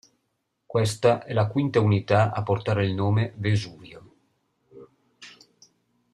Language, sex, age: Italian, male, 50-59